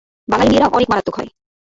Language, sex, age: Bengali, female, 30-39